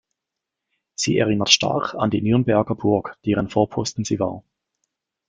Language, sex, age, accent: German, male, 30-39, Schweizerdeutsch